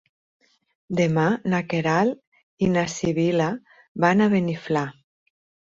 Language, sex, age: Catalan, female, 40-49